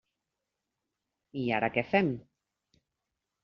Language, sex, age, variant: Catalan, female, 40-49, Central